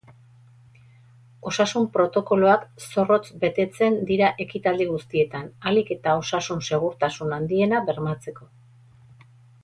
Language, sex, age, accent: Basque, female, 40-49, Erdialdekoa edo Nafarra (Gipuzkoa, Nafarroa)